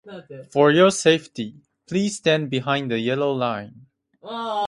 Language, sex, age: Japanese, male, under 19